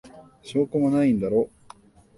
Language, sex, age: Japanese, male, 19-29